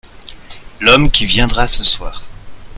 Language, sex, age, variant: French, male, 30-39, Français de métropole